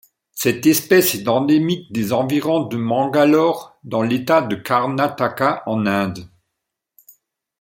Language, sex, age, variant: French, male, 50-59, Français de métropole